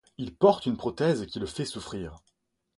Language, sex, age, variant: French, male, 19-29, Français de métropole